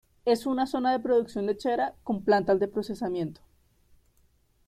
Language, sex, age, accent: Spanish, female, 19-29, Andino-Pacífico: Colombia, Perú, Ecuador, oeste de Bolivia y Venezuela andina